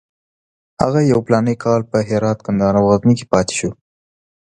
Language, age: Pashto, 19-29